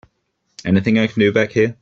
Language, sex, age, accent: English, male, 30-39, England English